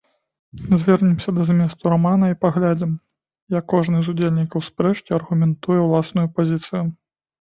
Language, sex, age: Belarusian, male, 30-39